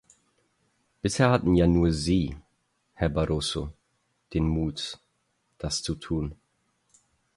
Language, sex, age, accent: German, male, 19-29, Österreichisches Deutsch